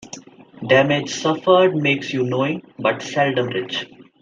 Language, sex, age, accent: English, male, 19-29, India and South Asia (India, Pakistan, Sri Lanka)